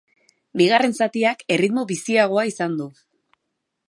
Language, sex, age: Basque, female, 30-39